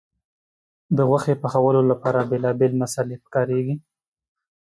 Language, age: Pashto, 19-29